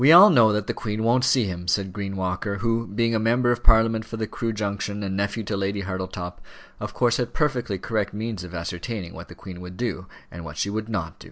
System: none